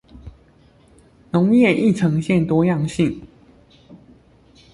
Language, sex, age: Chinese, male, under 19